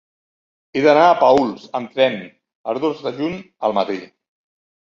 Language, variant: Catalan, Central